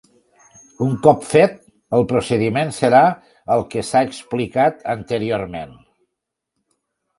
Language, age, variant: Catalan, 60-69, Tortosí